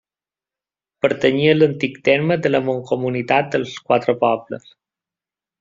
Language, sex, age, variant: Catalan, male, 30-39, Balear